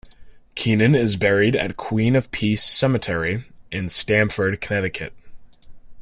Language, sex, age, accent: English, male, under 19, United States English